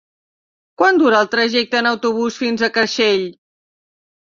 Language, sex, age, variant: Catalan, female, 60-69, Central